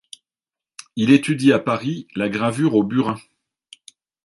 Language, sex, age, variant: French, male, 50-59, Français de métropole